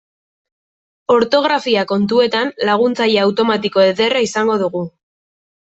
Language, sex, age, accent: Basque, female, 19-29, Mendebalekoa (Araba, Bizkaia, Gipuzkoako mendebaleko herri batzuk)